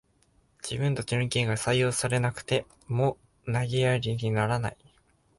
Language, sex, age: Japanese, male, 19-29